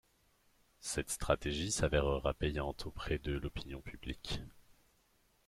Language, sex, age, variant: French, male, 19-29, Français de métropole